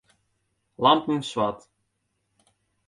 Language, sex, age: Western Frisian, male, 19-29